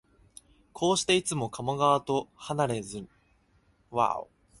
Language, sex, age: Japanese, male, 19-29